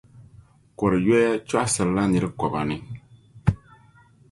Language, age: Dagbani, 30-39